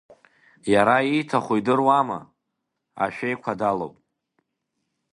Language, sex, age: Abkhazian, male, under 19